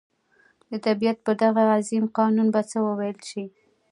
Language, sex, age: Pashto, female, 19-29